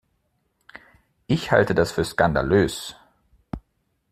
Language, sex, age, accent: German, male, 30-39, Deutschland Deutsch